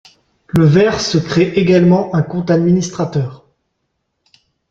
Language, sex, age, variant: French, male, 30-39, Français de métropole